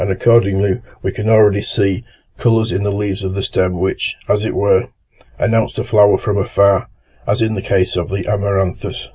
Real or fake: real